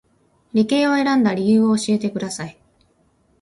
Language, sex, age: Japanese, female, 19-29